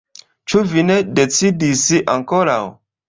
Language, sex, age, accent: Esperanto, male, 30-39, Internacia